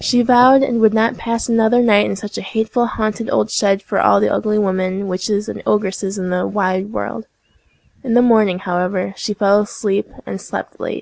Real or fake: real